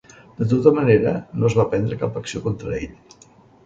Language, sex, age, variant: Catalan, male, 60-69, Central